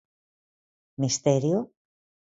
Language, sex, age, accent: Galician, female, 50-59, Normativo (estándar)